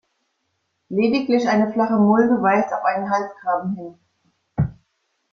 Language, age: German, 50-59